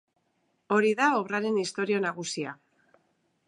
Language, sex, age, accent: Basque, female, 40-49, Mendebalekoa (Araba, Bizkaia, Gipuzkoako mendebaleko herri batzuk)